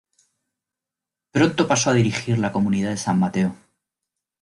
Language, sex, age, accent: Spanish, male, 30-39, España: Centro-Sur peninsular (Madrid, Toledo, Castilla-La Mancha)